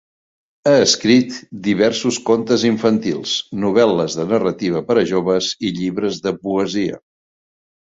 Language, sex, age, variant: Catalan, male, 60-69, Central